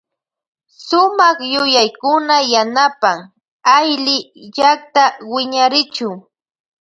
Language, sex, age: Loja Highland Quichua, female, 19-29